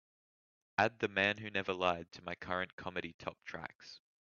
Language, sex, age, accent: English, male, under 19, Australian English